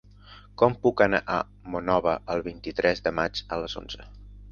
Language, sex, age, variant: Catalan, male, under 19, Central